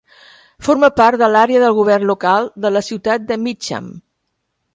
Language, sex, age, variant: Catalan, female, 70-79, Central